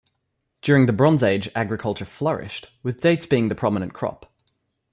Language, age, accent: English, 19-29, Australian English